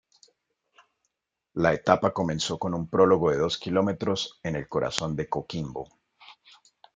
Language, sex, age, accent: Spanish, male, 40-49, Andino-Pacífico: Colombia, Perú, Ecuador, oeste de Bolivia y Venezuela andina